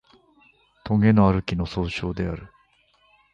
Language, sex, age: Japanese, male, 50-59